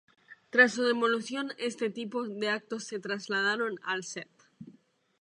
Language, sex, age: Spanish, female, 19-29